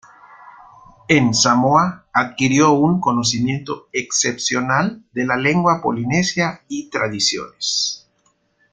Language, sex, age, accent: Spanish, male, 50-59, México